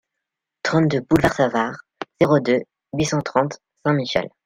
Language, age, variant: French, 19-29, Français de métropole